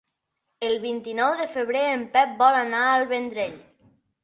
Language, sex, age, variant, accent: Catalan, male, under 19, Nord-Occidental, Tortosí